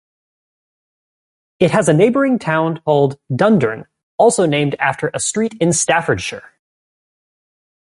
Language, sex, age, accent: English, male, 19-29, United States English